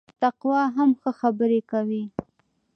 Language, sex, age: Pashto, female, 19-29